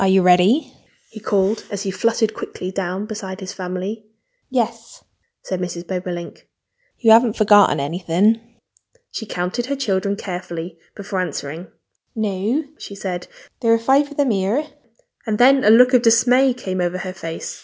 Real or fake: real